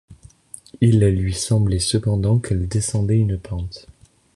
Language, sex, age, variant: French, male, under 19, Français de métropole